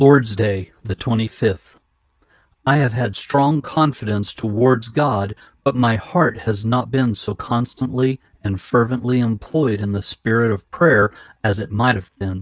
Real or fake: real